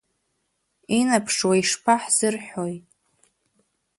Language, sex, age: Abkhazian, female, under 19